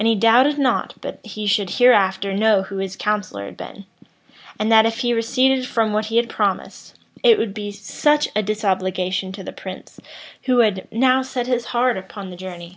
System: none